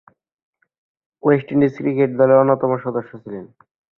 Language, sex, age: Bengali, male, 19-29